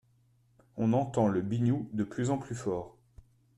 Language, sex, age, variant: French, male, 40-49, Français de métropole